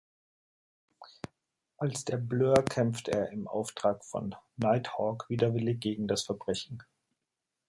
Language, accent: German, Deutschland Deutsch